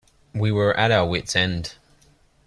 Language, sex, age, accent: English, male, 19-29, Australian English